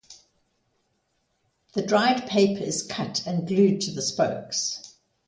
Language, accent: English, Southern African (South Africa, Zimbabwe, Namibia)